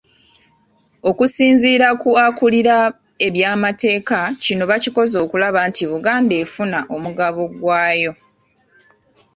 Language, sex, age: Ganda, female, 30-39